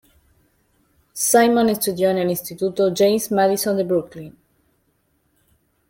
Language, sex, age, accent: Spanish, female, 19-29, Rioplatense: Argentina, Uruguay, este de Bolivia, Paraguay